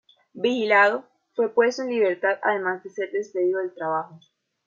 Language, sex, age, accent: Spanish, female, 19-29, Caribe: Cuba, Venezuela, Puerto Rico, República Dominicana, Panamá, Colombia caribeña, México caribeño, Costa del golfo de México